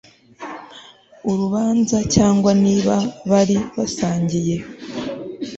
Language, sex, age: Kinyarwanda, female, under 19